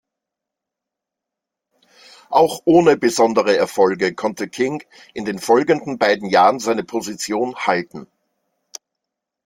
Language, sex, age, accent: German, male, 40-49, Österreichisches Deutsch